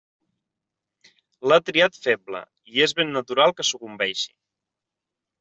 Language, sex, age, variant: Catalan, male, 19-29, Central